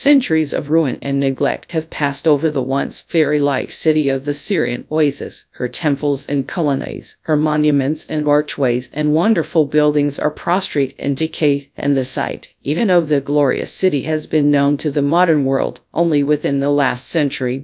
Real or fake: fake